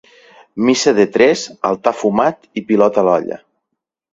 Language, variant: Catalan, Nord-Occidental